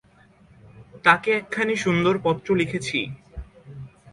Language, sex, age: Bengali, male, 19-29